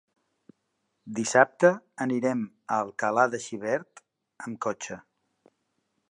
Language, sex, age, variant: Catalan, male, 50-59, Central